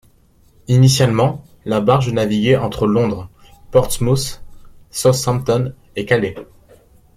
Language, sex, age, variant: French, male, 19-29, Français de métropole